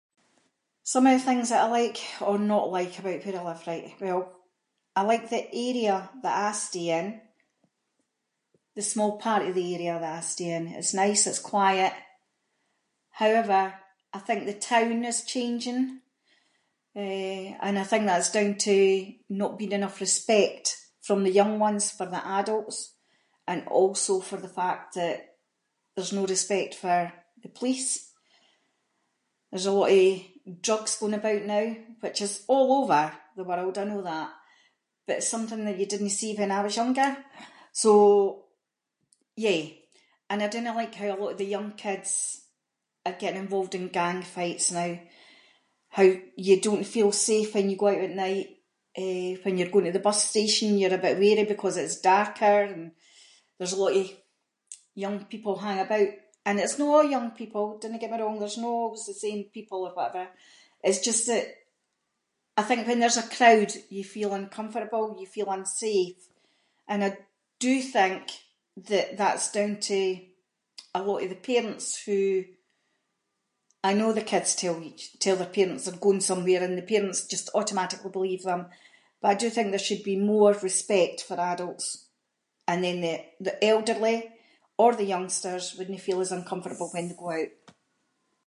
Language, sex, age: Scots, female, 50-59